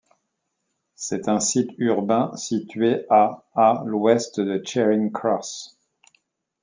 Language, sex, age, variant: French, male, 50-59, Français de métropole